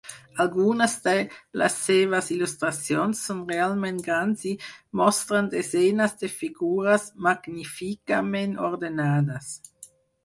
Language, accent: Catalan, aprenent (recent, des d'altres llengües)